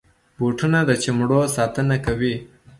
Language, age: Pashto, 19-29